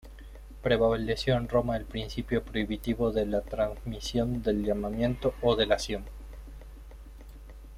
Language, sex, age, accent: Spanish, male, 30-39, Rioplatense: Argentina, Uruguay, este de Bolivia, Paraguay